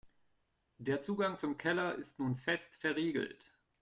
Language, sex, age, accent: German, male, 30-39, Deutschland Deutsch